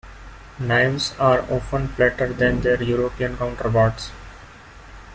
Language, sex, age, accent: English, male, 19-29, India and South Asia (India, Pakistan, Sri Lanka)